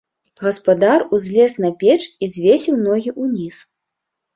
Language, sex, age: Belarusian, female, 30-39